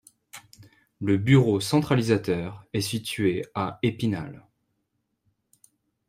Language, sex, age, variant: French, male, 19-29, Français de métropole